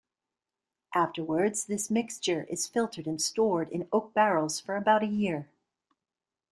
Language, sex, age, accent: English, female, 40-49, United States English